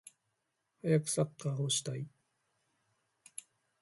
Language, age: Japanese, 50-59